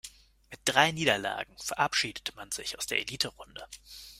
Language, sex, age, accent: German, male, 30-39, Deutschland Deutsch